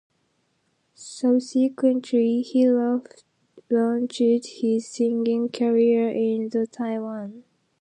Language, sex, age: English, female, 19-29